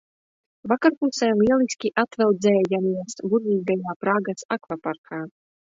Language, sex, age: Latvian, female, 19-29